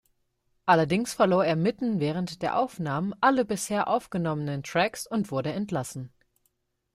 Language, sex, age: German, female, 19-29